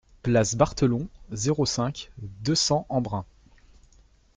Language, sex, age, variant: French, male, 19-29, Français de métropole